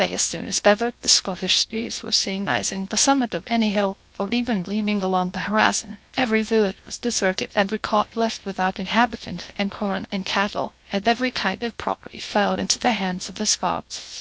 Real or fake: fake